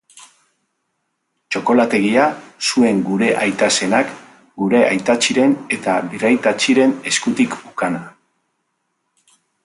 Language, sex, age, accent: Basque, male, 50-59, Mendebalekoa (Araba, Bizkaia, Gipuzkoako mendebaleko herri batzuk)